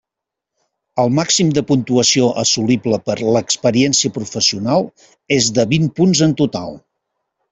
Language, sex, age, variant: Catalan, male, 50-59, Central